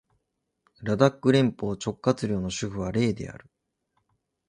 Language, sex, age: Japanese, male, 40-49